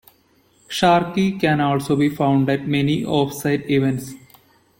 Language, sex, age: English, male, 19-29